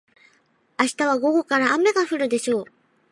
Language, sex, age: Japanese, female, 19-29